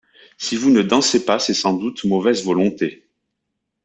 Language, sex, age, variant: French, male, 30-39, Français de métropole